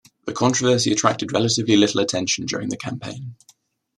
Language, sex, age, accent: English, male, 19-29, England English